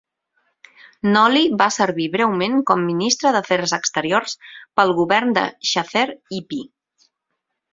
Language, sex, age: Catalan, female, 40-49